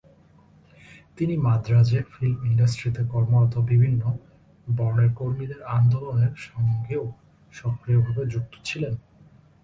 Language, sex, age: Bengali, male, 19-29